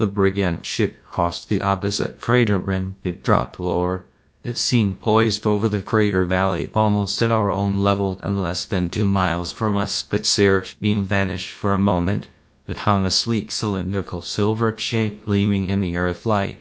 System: TTS, GlowTTS